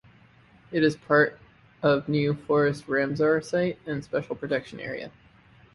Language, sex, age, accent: English, male, 30-39, United States English